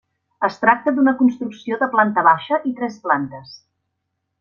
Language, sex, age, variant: Catalan, female, 40-49, Central